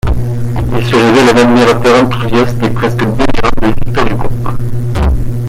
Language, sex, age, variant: French, male, 19-29, Français de métropole